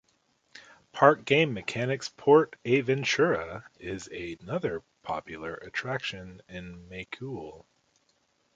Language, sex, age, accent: English, male, 30-39, United States English